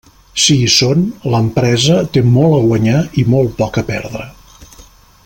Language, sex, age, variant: Catalan, male, 50-59, Central